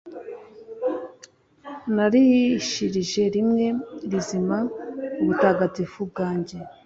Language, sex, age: Kinyarwanda, female, 19-29